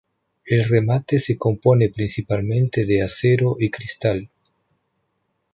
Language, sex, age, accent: Spanish, male, 50-59, Rioplatense: Argentina, Uruguay, este de Bolivia, Paraguay